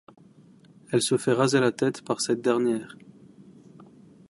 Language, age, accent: French, 19-29, Français du Maroc